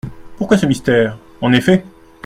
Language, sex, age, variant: French, male, 30-39, Français de métropole